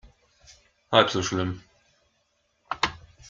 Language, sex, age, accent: German, male, 19-29, Deutschland Deutsch